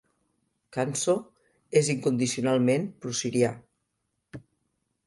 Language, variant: Catalan, Central